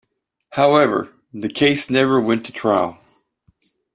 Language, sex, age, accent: English, male, 50-59, United States English